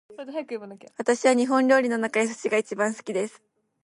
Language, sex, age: Japanese, female, 19-29